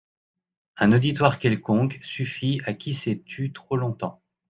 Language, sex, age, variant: French, male, 40-49, Français de métropole